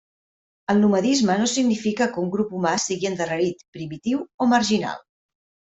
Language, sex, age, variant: Catalan, female, 50-59, Central